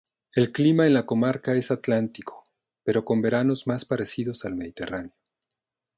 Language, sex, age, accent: Spanish, male, 40-49, México